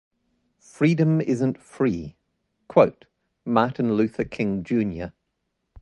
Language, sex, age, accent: English, male, 40-49, New Zealand English